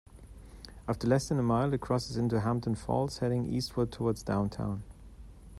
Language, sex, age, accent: English, male, 40-49, England English